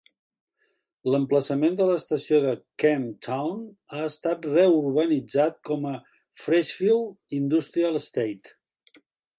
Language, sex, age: Catalan, male, 70-79